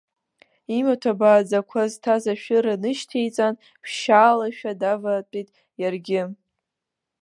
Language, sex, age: Abkhazian, female, under 19